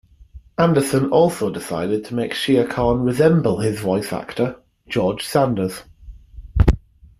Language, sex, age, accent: English, male, 30-39, England English